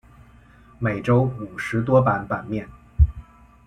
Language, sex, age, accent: Chinese, male, 19-29, 出生地：河北省